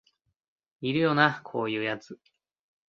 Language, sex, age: Japanese, male, 30-39